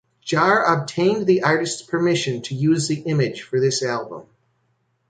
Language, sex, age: English, male, 40-49